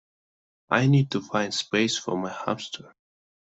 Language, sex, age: English, male, 19-29